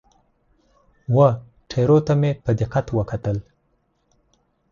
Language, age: Pashto, 30-39